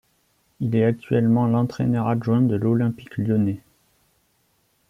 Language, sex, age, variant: French, male, 19-29, Français de métropole